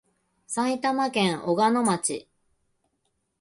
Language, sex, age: Japanese, female, 30-39